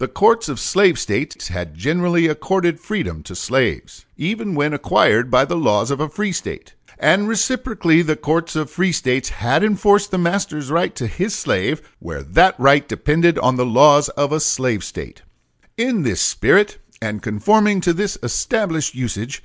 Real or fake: real